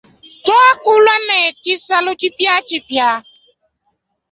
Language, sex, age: Luba-Lulua, female, 19-29